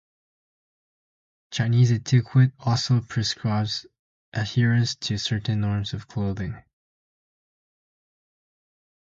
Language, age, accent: English, under 19, United States English